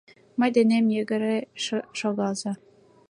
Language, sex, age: Mari, female, 19-29